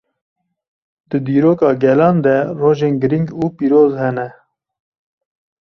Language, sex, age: Kurdish, male, 30-39